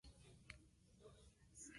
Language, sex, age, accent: Spanish, female, 19-29, México